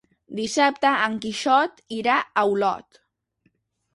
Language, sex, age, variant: Catalan, male, under 19, Central